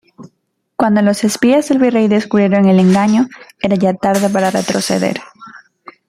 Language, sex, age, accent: Spanish, female, under 19, Andino-Pacífico: Colombia, Perú, Ecuador, oeste de Bolivia y Venezuela andina